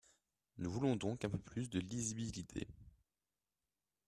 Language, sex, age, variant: French, male, under 19, Français de métropole